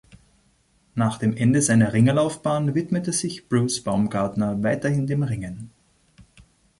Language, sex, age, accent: German, male, 30-39, Österreichisches Deutsch